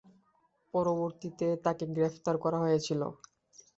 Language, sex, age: Bengali, male, under 19